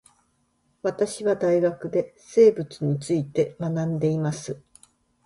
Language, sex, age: Japanese, female, 50-59